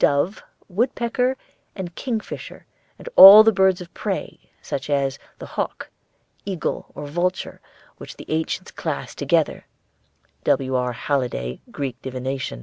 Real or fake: real